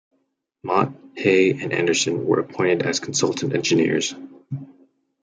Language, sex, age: English, male, 19-29